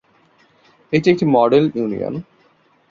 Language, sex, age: Bengali, male, 19-29